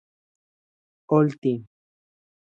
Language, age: Central Puebla Nahuatl, 30-39